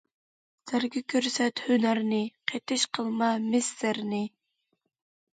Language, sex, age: Uyghur, female, under 19